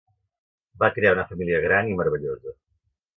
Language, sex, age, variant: Catalan, male, 60-69, Central